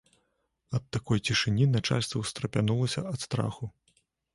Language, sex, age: Belarusian, male, 30-39